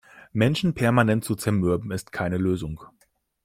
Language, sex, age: German, male, 19-29